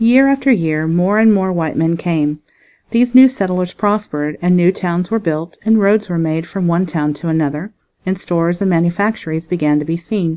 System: none